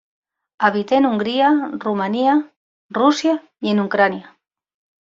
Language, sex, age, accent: Spanish, female, 40-49, España: Sur peninsular (Andalucia, Extremadura, Murcia)